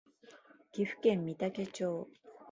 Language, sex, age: Japanese, female, 40-49